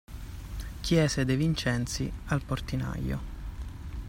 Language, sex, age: Italian, male, 19-29